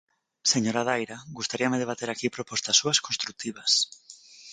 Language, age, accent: Galician, 19-29, Normativo (estándar)